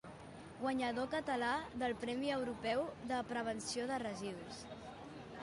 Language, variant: Catalan, Central